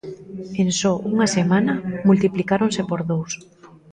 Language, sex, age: Galician, female, 40-49